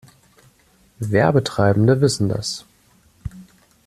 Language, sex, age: German, male, 19-29